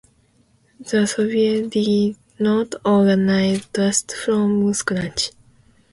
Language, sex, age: English, female, 19-29